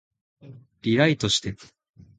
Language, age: Japanese, 19-29